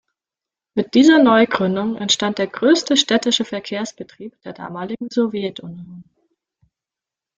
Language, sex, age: German, female, 19-29